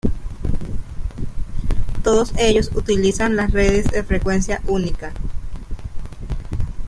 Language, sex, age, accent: Spanish, female, 19-29, Caribe: Cuba, Venezuela, Puerto Rico, República Dominicana, Panamá, Colombia caribeña, México caribeño, Costa del golfo de México